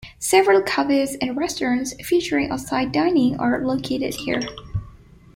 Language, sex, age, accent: English, female, 19-29, United States English